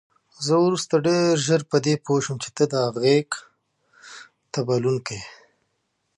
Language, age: Pashto, 30-39